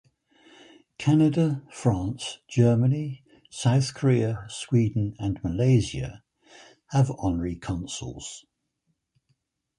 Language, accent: English, England English